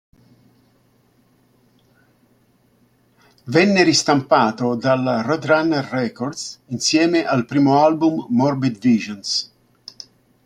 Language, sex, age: Italian, male, 60-69